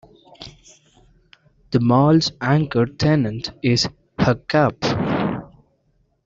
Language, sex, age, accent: English, male, 19-29, India and South Asia (India, Pakistan, Sri Lanka)